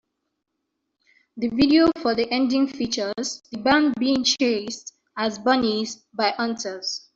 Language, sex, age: English, female, 19-29